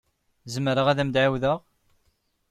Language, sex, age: Kabyle, male, 30-39